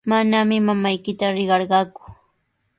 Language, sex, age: Sihuas Ancash Quechua, female, 19-29